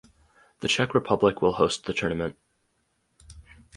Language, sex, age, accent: English, male, 30-39, United States English